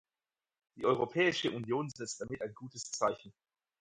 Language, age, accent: German, 30-39, Deutschland Deutsch